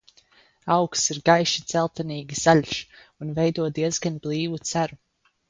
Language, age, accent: Latvian, under 19, Vidzemes